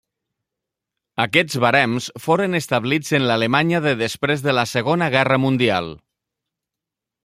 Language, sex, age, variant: Catalan, male, 40-49, Nord-Occidental